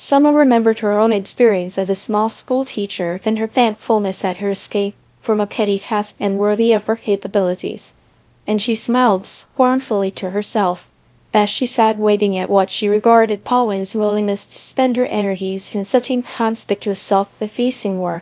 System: TTS, VITS